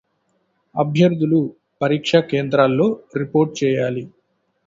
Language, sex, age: Telugu, male, 19-29